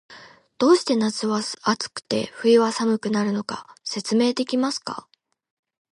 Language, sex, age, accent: Japanese, female, 19-29, 標準語